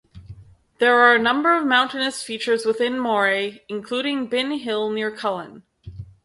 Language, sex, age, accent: English, female, 30-39, Canadian English